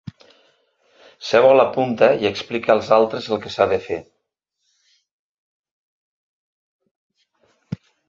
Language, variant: Catalan, Central